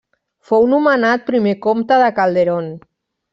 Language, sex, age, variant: Catalan, female, 40-49, Central